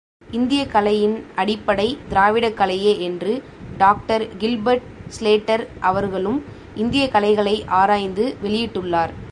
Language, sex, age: Tamil, female, 19-29